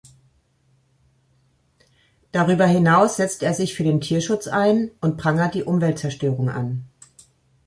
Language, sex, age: German, female, 40-49